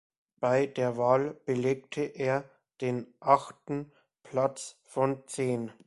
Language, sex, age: German, male, 19-29